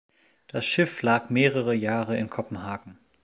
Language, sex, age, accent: German, male, 19-29, Deutschland Deutsch